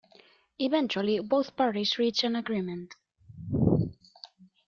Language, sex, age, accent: English, female, 19-29, United States English